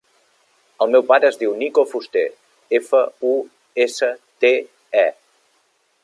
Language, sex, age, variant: Catalan, male, 40-49, Central